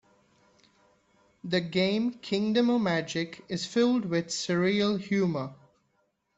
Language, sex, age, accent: English, male, 19-29, India and South Asia (India, Pakistan, Sri Lanka)